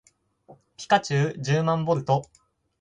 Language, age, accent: Japanese, 19-29, 標準語